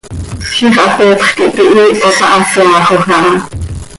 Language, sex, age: Seri, female, 40-49